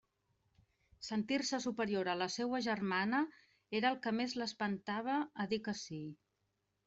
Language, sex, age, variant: Catalan, female, 40-49, Central